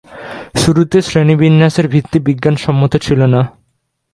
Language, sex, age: Bengali, male, 19-29